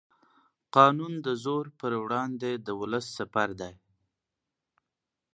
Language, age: Pashto, 19-29